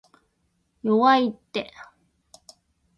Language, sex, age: Japanese, female, 40-49